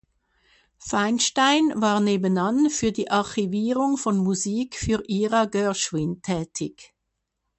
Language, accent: German, Schweizerdeutsch